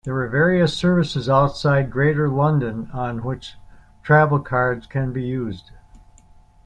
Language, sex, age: English, male, 70-79